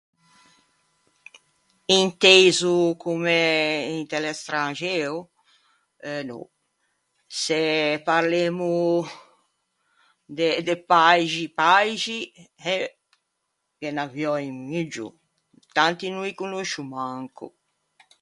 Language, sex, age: Ligurian, female, 60-69